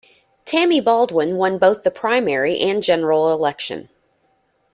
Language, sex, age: English, female, 30-39